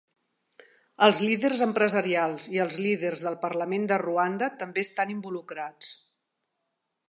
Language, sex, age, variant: Catalan, female, 50-59, Central